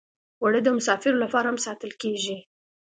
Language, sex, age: Pashto, female, 19-29